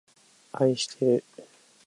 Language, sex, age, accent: Japanese, male, 19-29, 標準語